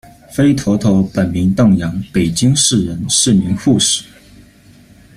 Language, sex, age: Chinese, male, 19-29